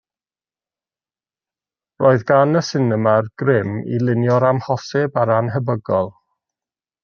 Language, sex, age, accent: Welsh, male, 30-39, Y Deyrnas Unedig Cymraeg